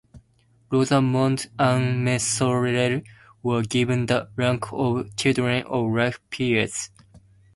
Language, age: English, 19-29